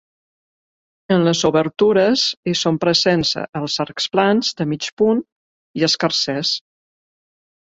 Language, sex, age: Catalan, female, 50-59